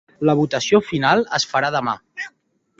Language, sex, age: Catalan, male, 30-39